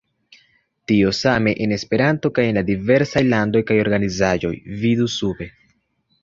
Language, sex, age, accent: Esperanto, male, 19-29, Internacia